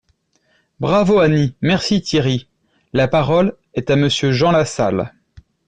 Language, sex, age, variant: French, male, 30-39, Français de métropole